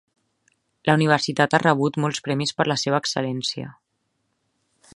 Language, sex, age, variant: Catalan, female, 19-29, Central